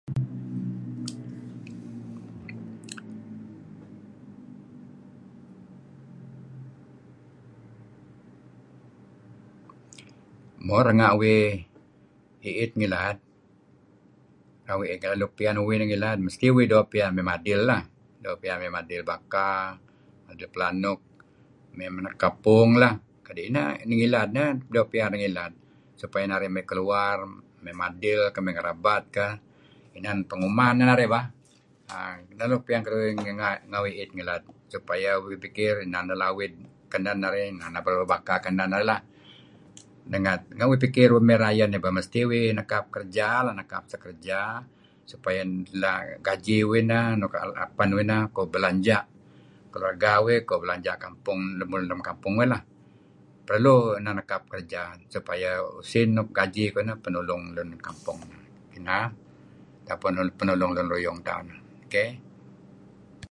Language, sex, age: Kelabit, male, 70-79